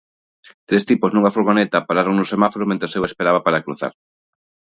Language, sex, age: Galician, male, 30-39